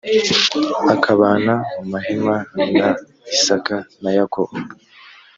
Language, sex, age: Kinyarwanda, male, 19-29